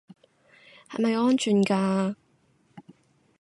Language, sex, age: Cantonese, female, 19-29